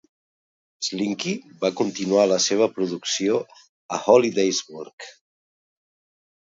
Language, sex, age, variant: Catalan, male, 50-59, Central